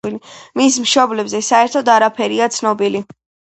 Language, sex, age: Georgian, female, 19-29